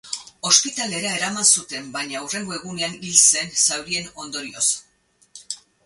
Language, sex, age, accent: Basque, female, 60-69, Erdialdekoa edo Nafarra (Gipuzkoa, Nafarroa)